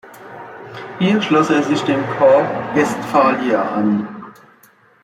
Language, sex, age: German, female, 60-69